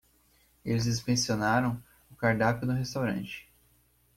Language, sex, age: Portuguese, male, 19-29